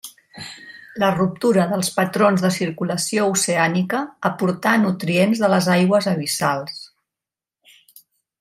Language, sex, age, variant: Catalan, female, 50-59, Central